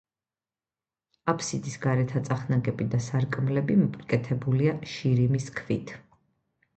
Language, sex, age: Georgian, female, 30-39